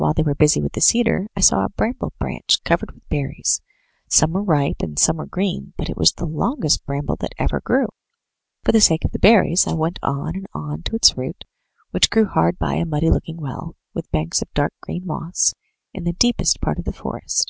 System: none